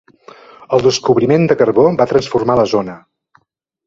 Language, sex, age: Catalan, male, 50-59